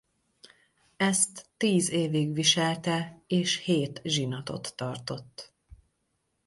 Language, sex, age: Hungarian, female, 40-49